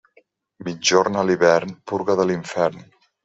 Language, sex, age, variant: Catalan, male, 50-59, Central